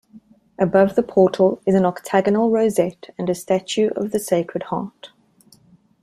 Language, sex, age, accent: English, female, 30-39, Southern African (South Africa, Zimbabwe, Namibia)